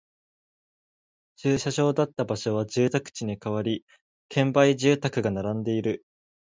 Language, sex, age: Japanese, male, 19-29